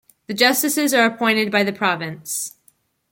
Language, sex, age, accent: English, female, under 19, United States English